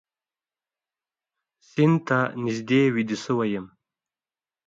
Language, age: Pashto, under 19